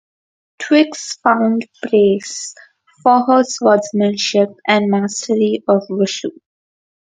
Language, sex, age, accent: English, female, under 19, India and South Asia (India, Pakistan, Sri Lanka)